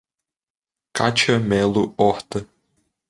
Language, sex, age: Portuguese, male, 19-29